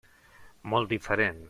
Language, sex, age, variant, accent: Catalan, male, 50-59, Central, central